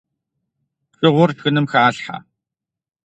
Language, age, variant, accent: Kabardian, 40-49, Адыгэбзэ (Къэбэрдей, Кирил, псоми зэдай), Джылэхъстэней (Gilahsteney)